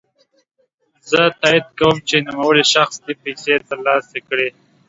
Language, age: Pashto, 19-29